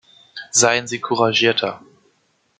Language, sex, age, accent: German, male, under 19, Deutschland Deutsch